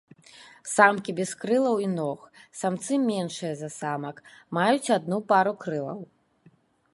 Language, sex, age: Belarusian, female, 30-39